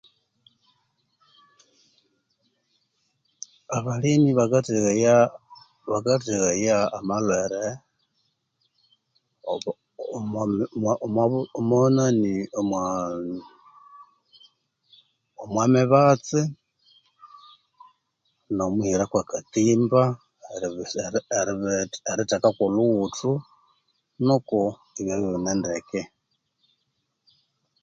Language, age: Konzo, 40-49